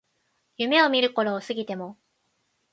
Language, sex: Japanese, female